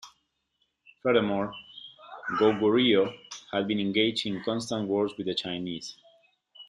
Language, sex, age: English, male, 30-39